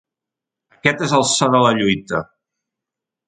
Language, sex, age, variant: Catalan, male, 30-39, Central